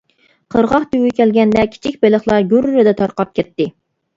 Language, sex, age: Uyghur, female, 19-29